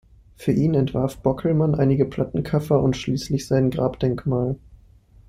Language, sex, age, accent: German, male, 19-29, Deutschland Deutsch